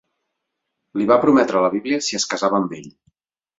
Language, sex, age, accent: Catalan, male, 40-49, Català central